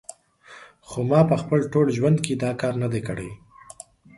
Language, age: Pashto, 30-39